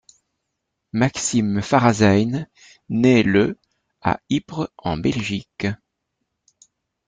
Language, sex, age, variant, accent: French, male, 60-69, Français d'Europe, Français de Belgique